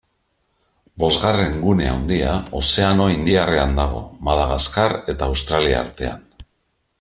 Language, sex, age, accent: Basque, male, 50-59, Mendebalekoa (Araba, Bizkaia, Gipuzkoako mendebaleko herri batzuk)